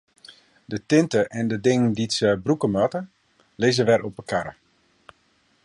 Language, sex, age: Western Frisian, male, 50-59